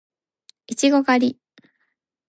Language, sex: Japanese, female